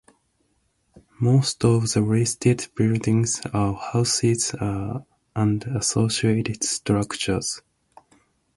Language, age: English, 19-29